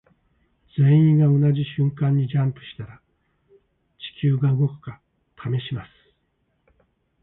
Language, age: Japanese, 60-69